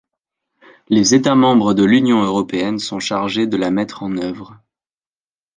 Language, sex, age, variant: French, male, 19-29, Français de métropole